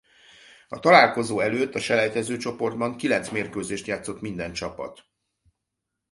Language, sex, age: Hungarian, male, 50-59